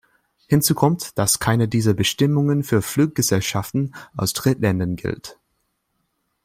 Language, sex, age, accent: German, male, 19-29, Deutschland Deutsch